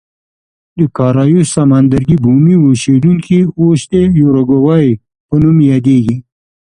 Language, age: Pashto, 70-79